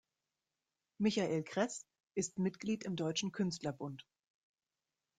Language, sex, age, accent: German, female, 40-49, Deutschland Deutsch